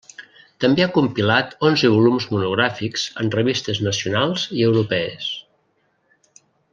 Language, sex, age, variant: Catalan, male, 60-69, Central